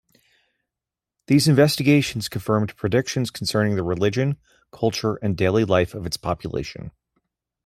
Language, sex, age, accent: English, male, 40-49, United States English